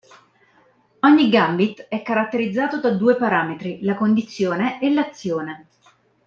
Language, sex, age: Italian, female, 30-39